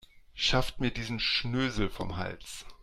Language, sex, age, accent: German, male, 40-49, Deutschland Deutsch